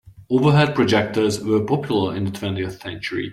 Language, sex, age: English, male, 30-39